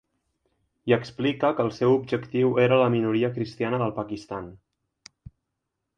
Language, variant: Catalan, Central